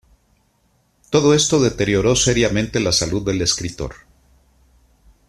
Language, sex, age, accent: Spanish, male, 50-59, México